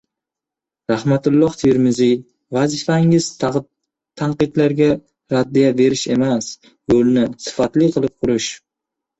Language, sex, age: Uzbek, male, 19-29